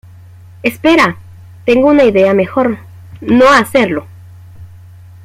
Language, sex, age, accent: Spanish, female, 30-39, América central